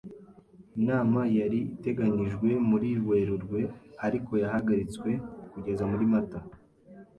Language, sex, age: Kinyarwanda, male, 19-29